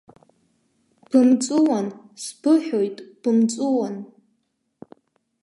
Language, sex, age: Abkhazian, female, under 19